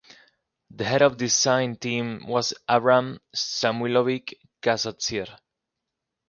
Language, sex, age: English, male, 19-29